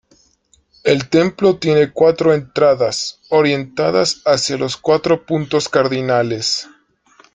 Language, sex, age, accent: Spanish, male, 19-29, México